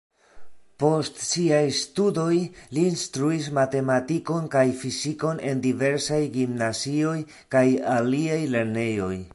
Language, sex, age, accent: Esperanto, male, 40-49, Internacia